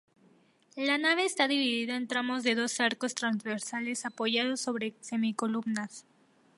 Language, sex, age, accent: Spanish, female, 19-29, México